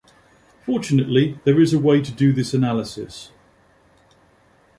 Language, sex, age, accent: English, male, 50-59, England English